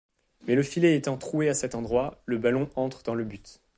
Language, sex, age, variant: French, male, 19-29, Français de métropole